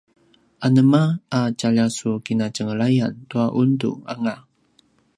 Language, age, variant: Paiwan, 30-39, pinayuanan a kinaikacedasan (東排灣語)